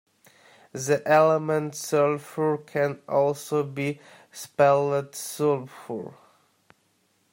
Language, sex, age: English, male, 19-29